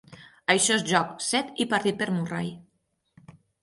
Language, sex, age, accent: Catalan, female, 30-39, Ebrenc